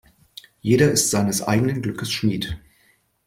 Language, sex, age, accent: German, male, 50-59, Deutschland Deutsch